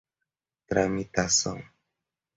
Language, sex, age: Portuguese, male, 30-39